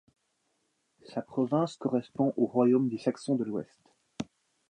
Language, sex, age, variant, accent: French, male, 19-29, Français d'Europe, Français de Suisse